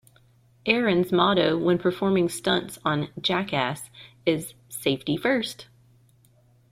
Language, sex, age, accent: English, female, 30-39, United States English